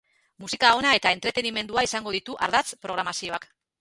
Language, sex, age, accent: Basque, female, 40-49, Mendebalekoa (Araba, Bizkaia, Gipuzkoako mendebaleko herri batzuk)